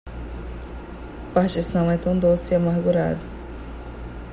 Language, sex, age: Portuguese, female, 30-39